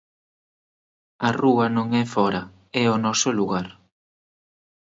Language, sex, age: Galician, male, 30-39